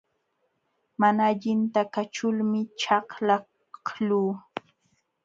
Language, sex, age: Jauja Wanca Quechua, female, 19-29